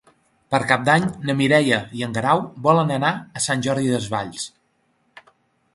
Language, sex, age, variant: Catalan, male, 30-39, Central